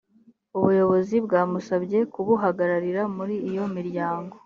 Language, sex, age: Kinyarwanda, female, under 19